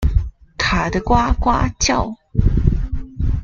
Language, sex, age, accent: Chinese, female, 19-29, 出生地：高雄市